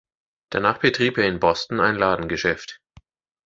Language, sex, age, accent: German, male, 30-39, Deutschland Deutsch